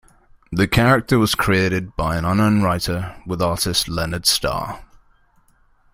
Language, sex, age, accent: English, male, 19-29, England English